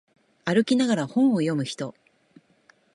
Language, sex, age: Japanese, female, 40-49